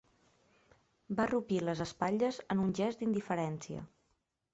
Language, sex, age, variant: Catalan, female, 30-39, Central